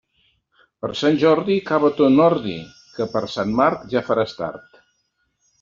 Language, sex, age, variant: Catalan, male, 70-79, Central